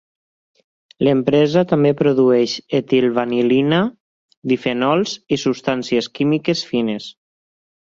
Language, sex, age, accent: Catalan, male, 30-39, valencià